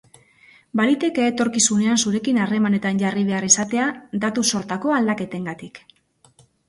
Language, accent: Basque, Mendebalekoa (Araba, Bizkaia, Gipuzkoako mendebaleko herri batzuk)